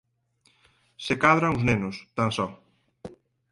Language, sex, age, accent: Galician, male, 19-29, Atlántico (seseo e gheada)